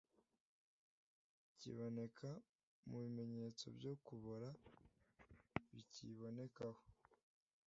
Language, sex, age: Kinyarwanda, male, under 19